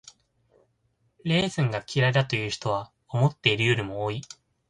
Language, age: Japanese, 19-29